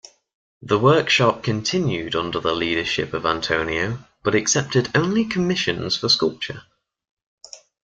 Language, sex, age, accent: English, male, under 19, England English